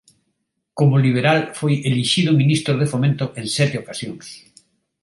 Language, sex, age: Galician, male, 50-59